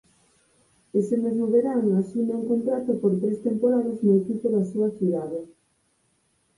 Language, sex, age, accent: Galician, female, 30-39, Normativo (estándar)